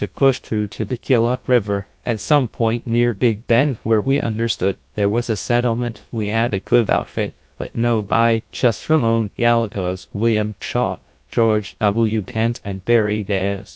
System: TTS, GlowTTS